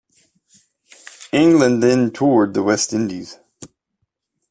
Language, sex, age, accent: English, male, 50-59, United States English